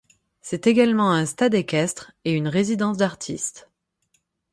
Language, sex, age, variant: French, female, 30-39, Français de métropole